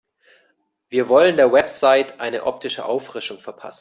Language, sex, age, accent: German, male, 40-49, Deutschland Deutsch